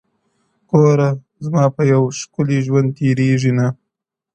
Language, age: Pashto, under 19